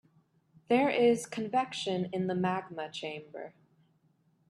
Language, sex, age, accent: English, female, 19-29, United States English